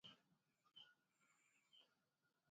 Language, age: Igbo, 30-39